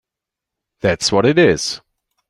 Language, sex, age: English, male, 50-59